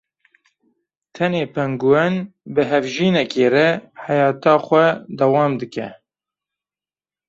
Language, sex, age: Kurdish, male, 30-39